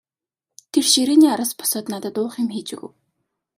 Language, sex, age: Mongolian, female, 19-29